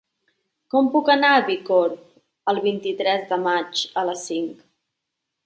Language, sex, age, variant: Catalan, female, 30-39, Central